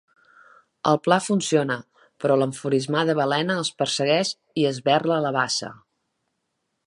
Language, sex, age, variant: Catalan, female, 40-49, Central